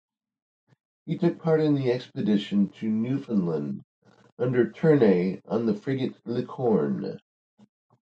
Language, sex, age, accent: English, male, 60-69, United States English